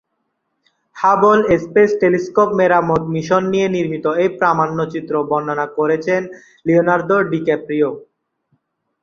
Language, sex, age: Bengali, male, 19-29